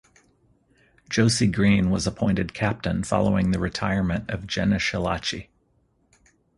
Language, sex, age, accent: English, male, 50-59, United States English